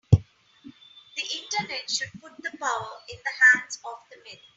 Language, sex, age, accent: English, female, 50-59, India and South Asia (India, Pakistan, Sri Lanka)